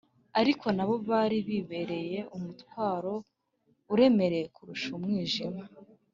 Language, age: Kinyarwanda, 19-29